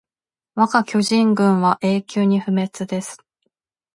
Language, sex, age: Japanese, female, 19-29